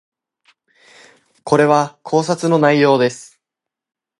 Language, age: Japanese, 19-29